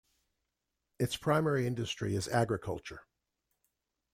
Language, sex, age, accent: English, male, 70-79, United States English